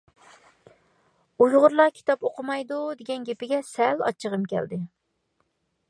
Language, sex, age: Uyghur, female, 40-49